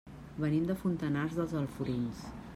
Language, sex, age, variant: Catalan, female, 40-49, Central